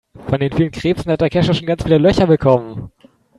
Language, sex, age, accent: German, male, 19-29, Deutschland Deutsch